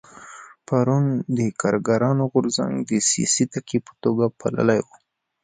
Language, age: Pashto, 19-29